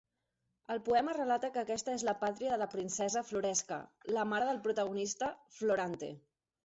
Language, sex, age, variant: Catalan, female, 30-39, Central